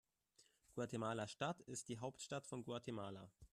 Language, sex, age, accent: German, male, 19-29, Deutschland Deutsch